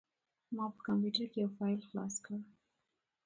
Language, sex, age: Pashto, female, 19-29